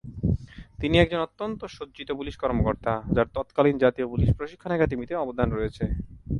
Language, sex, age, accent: Bengali, male, 19-29, Native